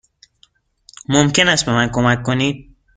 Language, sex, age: Persian, male, 19-29